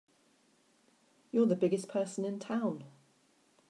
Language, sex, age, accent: English, female, 60-69, England English